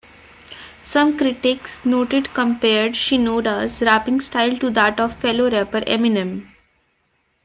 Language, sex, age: English, female, 19-29